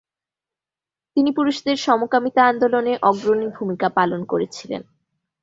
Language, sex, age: Bengali, female, 19-29